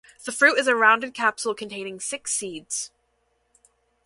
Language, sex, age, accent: English, female, 19-29, United States English